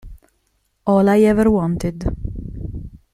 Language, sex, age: Italian, female, 30-39